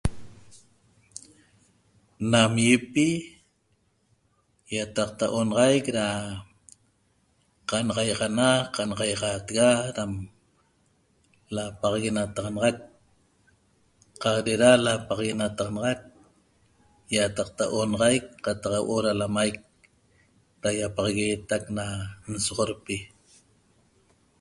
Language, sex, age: Toba, female, 50-59